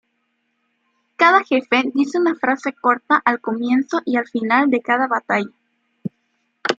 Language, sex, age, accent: Spanish, female, under 19, México